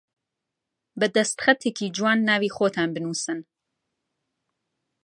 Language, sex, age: Central Kurdish, female, 30-39